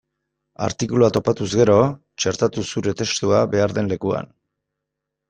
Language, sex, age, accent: Basque, male, 50-59, Mendebalekoa (Araba, Bizkaia, Gipuzkoako mendebaleko herri batzuk)